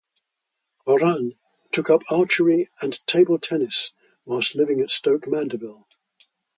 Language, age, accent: English, 80-89, England English